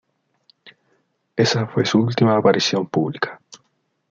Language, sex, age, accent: Spanish, male, 19-29, Chileno: Chile, Cuyo